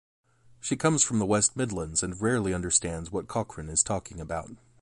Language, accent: English, United States English